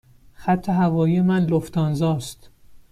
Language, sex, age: Persian, male, 19-29